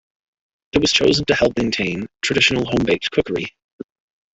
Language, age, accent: English, 30-39, Canadian English